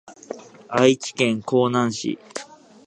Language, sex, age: Japanese, male, 19-29